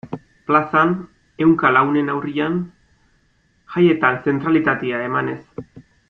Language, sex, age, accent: Basque, male, 30-39, Erdialdekoa edo Nafarra (Gipuzkoa, Nafarroa)